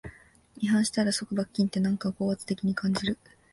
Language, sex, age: Japanese, female, 19-29